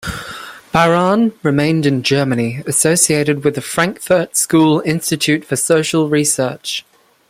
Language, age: English, under 19